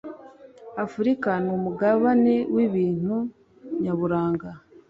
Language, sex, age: Kinyarwanda, female, 19-29